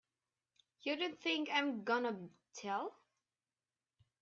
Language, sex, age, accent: English, female, 19-29, United States English